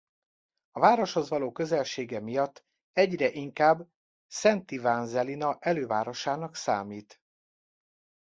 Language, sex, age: Hungarian, male, 40-49